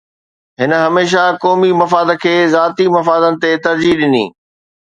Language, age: Sindhi, 40-49